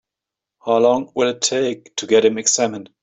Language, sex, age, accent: English, male, 50-59, United States English